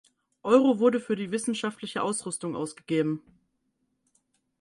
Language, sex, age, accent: German, female, 19-29, Deutschland Deutsch